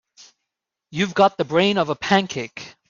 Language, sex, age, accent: English, male, 30-39, United States English